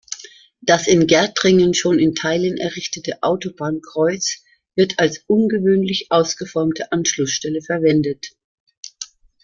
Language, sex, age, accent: German, female, 60-69, Deutschland Deutsch